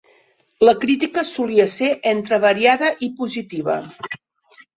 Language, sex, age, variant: Catalan, female, 50-59, Central